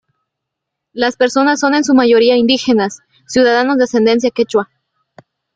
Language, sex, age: Spanish, female, under 19